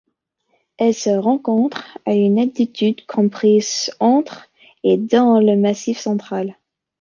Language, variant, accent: French, Français d'Amérique du Nord, Français des États-Unis